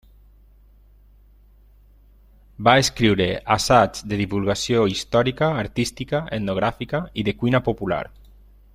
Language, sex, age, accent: Catalan, male, 40-49, valencià